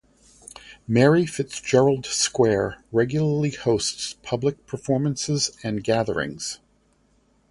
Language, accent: English, United States English